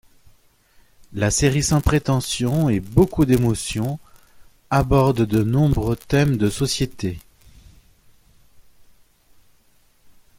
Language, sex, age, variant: French, male, 40-49, Français de métropole